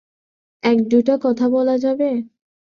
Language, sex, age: Bengali, female, 19-29